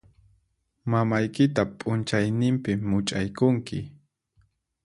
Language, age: Puno Quechua, 30-39